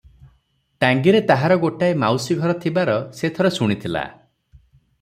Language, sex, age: Odia, male, 30-39